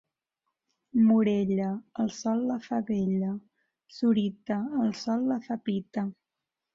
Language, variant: Catalan, Central